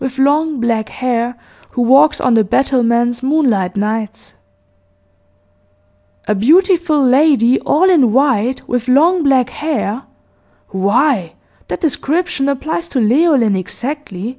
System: none